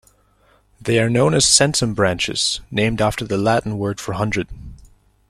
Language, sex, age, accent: English, male, 19-29, United States English